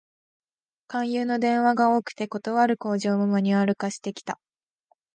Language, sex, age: Japanese, female, 19-29